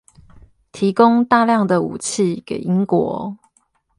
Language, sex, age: Chinese, female, 30-39